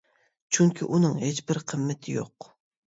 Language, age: Uyghur, 19-29